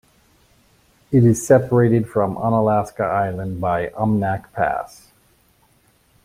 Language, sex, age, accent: English, male, 50-59, United States English